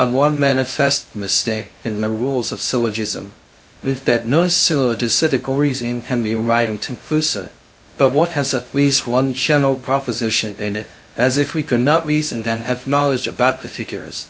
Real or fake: fake